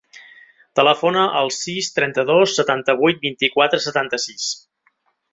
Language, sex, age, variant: Catalan, male, 30-39, Central